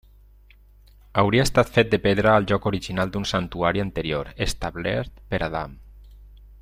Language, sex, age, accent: Catalan, male, 40-49, valencià